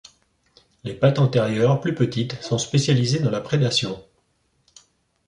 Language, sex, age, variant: French, male, 50-59, Français de métropole